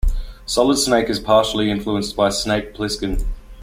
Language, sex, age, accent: English, male, 19-29, Australian English